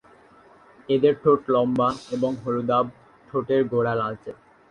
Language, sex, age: Bengali, male, under 19